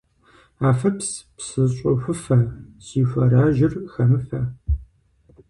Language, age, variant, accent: Kabardian, 19-29, Адыгэбзэ (Къэбэрдей, Кирил, псоми зэдай), Джылэхъстэней (Gilahsteney)